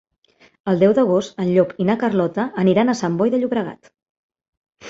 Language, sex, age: Catalan, female, 40-49